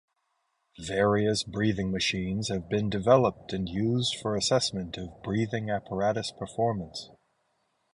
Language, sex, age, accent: English, male, 30-39, United States English